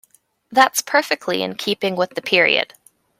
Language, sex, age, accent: English, female, 19-29, Canadian English